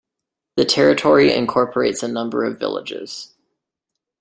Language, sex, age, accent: English, male, 19-29, United States English